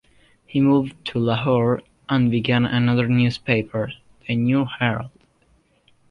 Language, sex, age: English, male, under 19